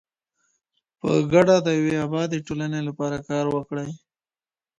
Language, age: Pashto, 19-29